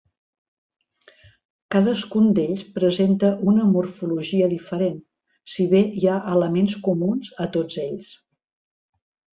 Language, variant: Catalan, Central